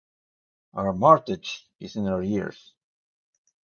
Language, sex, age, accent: English, male, 50-59, United States English